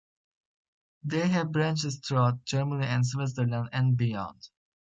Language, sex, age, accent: English, male, under 19, United States English